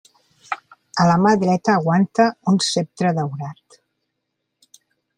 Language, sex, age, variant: Catalan, female, 50-59, Central